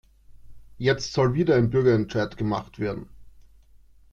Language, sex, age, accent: German, male, 30-39, Österreichisches Deutsch